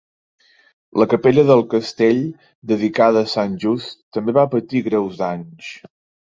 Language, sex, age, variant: Catalan, male, 30-39, Central